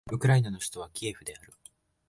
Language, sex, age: Japanese, male, under 19